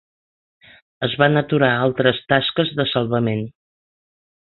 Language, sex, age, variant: Catalan, female, 60-69, Central